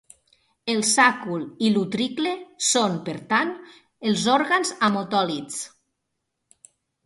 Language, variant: Catalan, Nord-Occidental